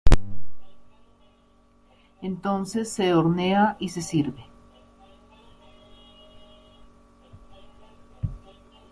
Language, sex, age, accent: Spanish, female, 50-59, Andino-Pacífico: Colombia, Perú, Ecuador, oeste de Bolivia y Venezuela andina